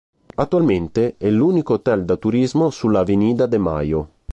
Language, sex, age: Italian, male, 30-39